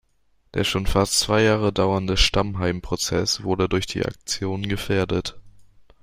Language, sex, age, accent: German, male, under 19, Deutschland Deutsch